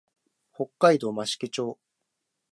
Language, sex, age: Japanese, male, 19-29